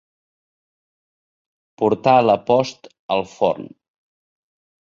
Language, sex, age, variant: Catalan, male, 40-49, Nord-Occidental